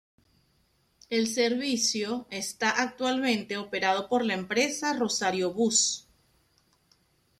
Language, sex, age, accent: Spanish, female, 40-49, Caribe: Cuba, Venezuela, Puerto Rico, República Dominicana, Panamá, Colombia caribeña, México caribeño, Costa del golfo de México